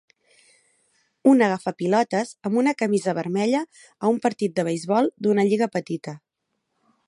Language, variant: Catalan, Central